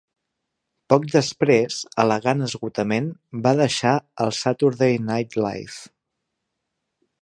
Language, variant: Catalan, Central